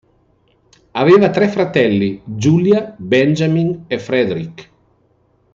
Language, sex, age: Italian, male, 60-69